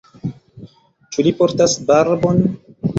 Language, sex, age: Esperanto, male, 19-29